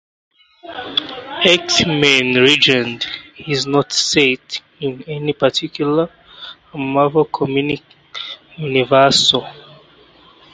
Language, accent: English, United States English